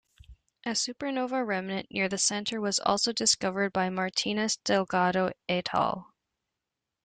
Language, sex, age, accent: English, female, 19-29, Canadian English